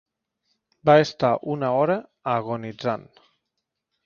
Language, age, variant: Catalan, 30-39, Nord-Occidental